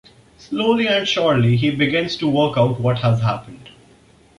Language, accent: English, India and South Asia (India, Pakistan, Sri Lanka)